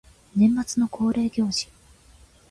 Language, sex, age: Japanese, female, 19-29